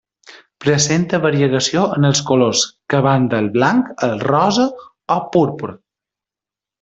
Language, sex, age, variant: Catalan, male, 30-39, Balear